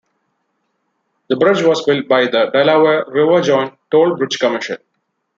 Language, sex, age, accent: English, male, 19-29, India and South Asia (India, Pakistan, Sri Lanka)